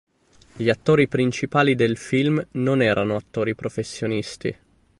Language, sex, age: Italian, male, 19-29